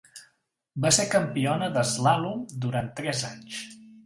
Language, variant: Catalan, Central